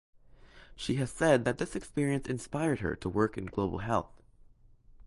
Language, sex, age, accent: English, male, under 19, United States English